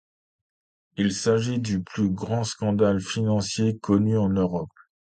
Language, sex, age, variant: French, male, 40-49, Français de métropole